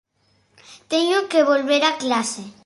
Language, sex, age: Galician, male, 40-49